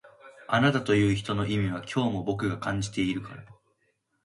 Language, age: Japanese, 19-29